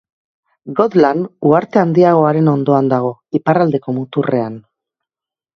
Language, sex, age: Basque, female, 40-49